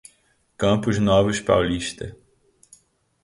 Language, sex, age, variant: Portuguese, male, 19-29, Portuguese (Brasil)